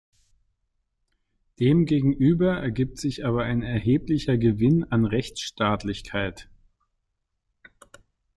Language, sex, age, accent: German, male, 50-59, Deutschland Deutsch